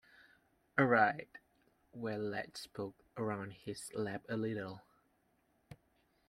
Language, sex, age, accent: English, male, 19-29, Malaysian English